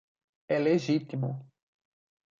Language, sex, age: Portuguese, male, 19-29